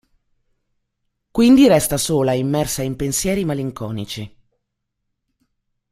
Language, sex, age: Italian, female, 40-49